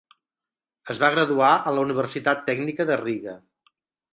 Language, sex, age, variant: Catalan, male, 50-59, Central